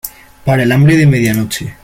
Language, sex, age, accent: Spanish, male, under 19, España: Centro-Sur peninsular (Madrid, Toledo, Castilla-La Mancha)